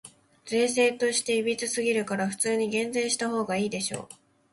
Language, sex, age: Japanese, female, 19-29